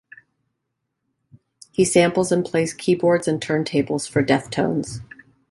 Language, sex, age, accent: English, female, 40-49, United States English